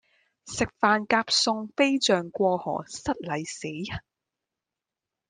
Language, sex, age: Cantonese, female, 19-29